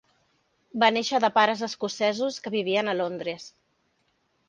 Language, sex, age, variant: Catalan, female, 40-49, Central